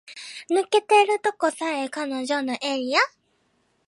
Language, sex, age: Japanese, female, 19-29